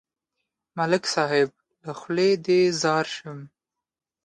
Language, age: Pashto, 19-29